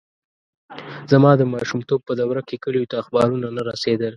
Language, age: Pashto, 19-29